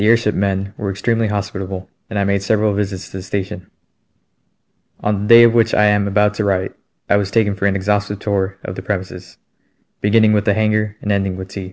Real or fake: real